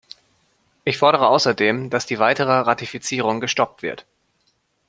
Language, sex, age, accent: German, male, 30-39, Deutschland Deutsch